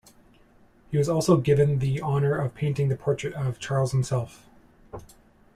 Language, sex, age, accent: English, male, 30-39, Canadian English